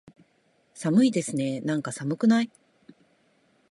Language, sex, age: Japanese, female, 40-49